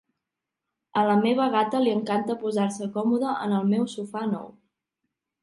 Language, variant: Catalan, Central